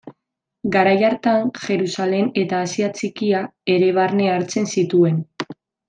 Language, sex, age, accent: Basque, female, 19-29, Mendebalekoa (Araba, Bizkaia, Gipuzkoako mendebaleko herri batzuk)